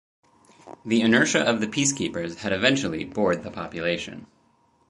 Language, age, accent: English, 30-39, United States English